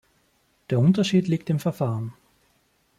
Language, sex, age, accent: German, male, 30-39, Österreichisches Deutsch